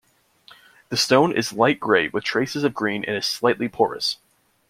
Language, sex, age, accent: English, male, 19-29, United States English